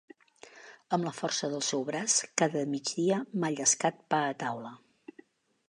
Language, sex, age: Catalan, female, 60-69